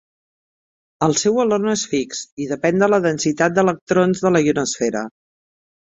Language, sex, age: Catalan, female, 50-59